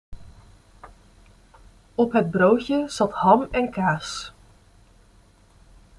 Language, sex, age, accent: Dutch, female, 30-39, Nederlands Nederlands